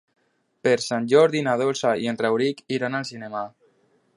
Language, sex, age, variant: Catalan, male, under 19, Alacantí